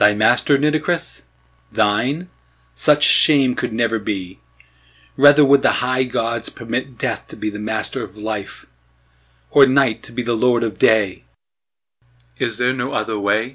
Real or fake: real